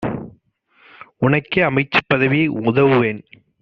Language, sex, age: Tamil, male, 30-39